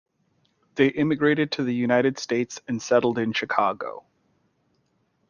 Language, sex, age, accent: English, male, 30-39, United States English